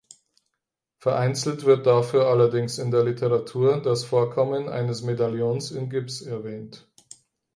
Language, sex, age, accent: German, male, 30-39, Deutschland Deutsch